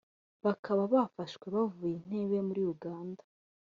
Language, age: Kinyarwanda, 19-29